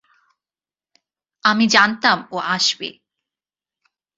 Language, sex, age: Bengali, female, 19-29